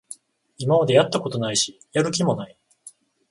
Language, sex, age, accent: Japanese, male, 40-49, 関西